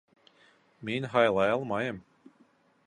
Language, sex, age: Bashkir, male, 40-49